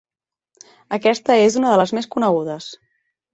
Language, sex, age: Catalan, female, 30-39